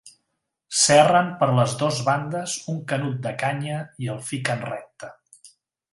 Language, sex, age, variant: Catalan, male, 40-49, Central